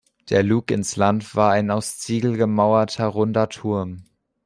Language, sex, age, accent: German, male, under 19, Deutschland Deutsch